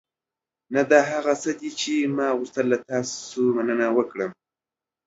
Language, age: Pashto, under 19